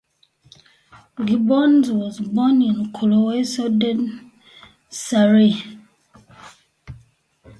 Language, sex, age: English, female, 30-39